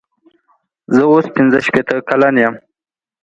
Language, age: Pashto, 19-29